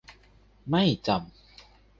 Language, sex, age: Thai, male, 19-29